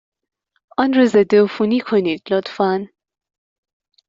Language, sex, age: Persian, female, 19-29